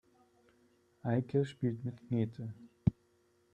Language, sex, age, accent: German, male, 30-39, Deutschland Deutsch